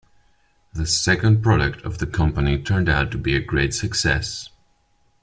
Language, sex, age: English, male, 19-29